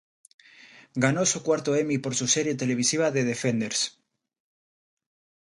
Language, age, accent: Spanish, 19-29, España: Norte peninsular (Asturias, Castilla y León, Cantabria, País Vasco, Navarra, Aragón, La Rioja, Guadalajara, Cuenca)